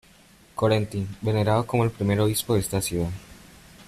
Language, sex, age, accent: Spanish, male, under 19, Andino-Pacífico: Colombia, Perú, Ecuador, oeste de Bolivia y Venezuela andina